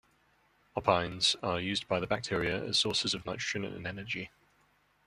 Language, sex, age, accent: English, male, 19-29, England English